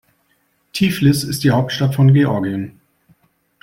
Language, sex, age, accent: German, male, 40-49, Deutschland Deutsch